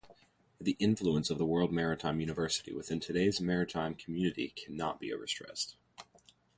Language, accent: English, United States English